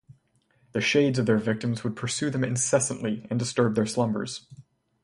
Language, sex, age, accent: English, male, 19-29, United States English